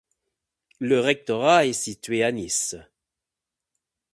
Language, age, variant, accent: French, 30-39, Français d'Amérique du Nord, Français du Canada